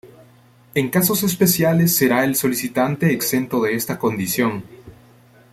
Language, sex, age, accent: Spanish, male, 19-29, América central